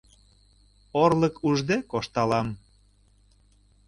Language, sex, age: Mari, male, 60-69